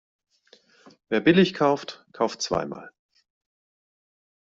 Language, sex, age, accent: German, male, 40-49, Deutschland Deutsch